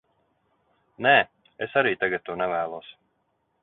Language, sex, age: Latvian, male, 30-39